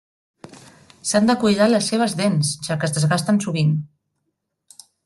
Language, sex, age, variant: Catalan, female, 19-29, Nord-Occidental